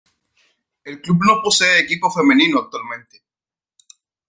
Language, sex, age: Spanish, male, under 19